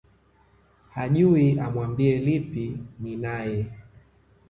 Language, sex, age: Swahili, male, 30-39